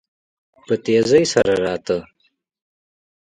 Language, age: Pashto, 19-29